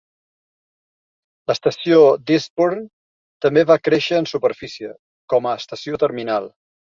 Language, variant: Catalan, Central